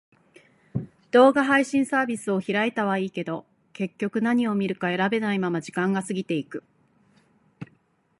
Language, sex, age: Japanese, female, 40-49